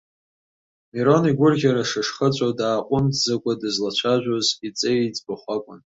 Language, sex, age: Abkhazian, male, under 19